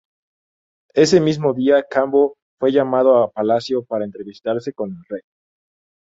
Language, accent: Spanish, México